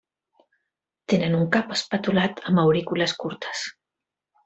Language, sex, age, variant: Catalan, female, 50-59, Central